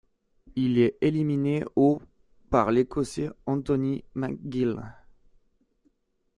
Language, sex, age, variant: French, male, 30-39, Français de métropole